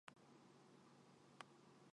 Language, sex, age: Japanese, male, 19-29